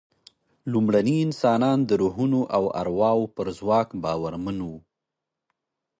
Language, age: Pashto, 30-39